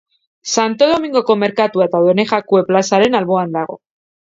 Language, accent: Basque, Mendebalekoa (Araba, Bizkaia, Gipuzkoako mendebaleko herri batzuk)